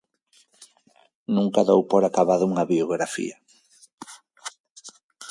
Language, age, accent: Galician, 50-59, Normativo (estándar)